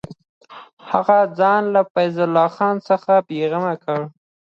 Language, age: Pashto, under 19